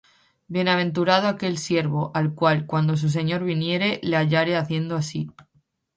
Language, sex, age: Spanish, female, 19-29